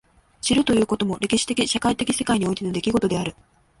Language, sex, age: Japanese, female, 19-29